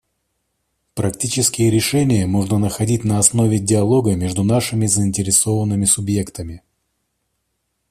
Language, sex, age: Russian, male, 30-39